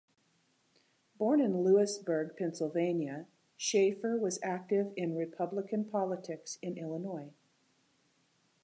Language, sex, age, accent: English, female, 60-69, United States English